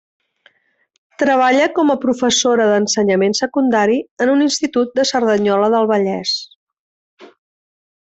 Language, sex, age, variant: Catalan, female, 50-59, Central